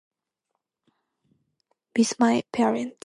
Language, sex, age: English, female, 19-29